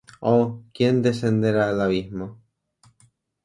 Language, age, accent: Spanish, 19-29, España: Islas Canarias